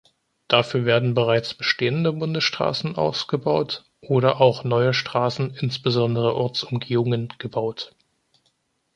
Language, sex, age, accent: German, male, 19-29, Deutschland Deutsch